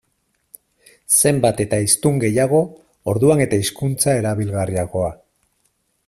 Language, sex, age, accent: Basque, male, 40-49, Mendebalekoa (Araba, Bizkaia, Gipuzkoako mendebaleko herri batzuk)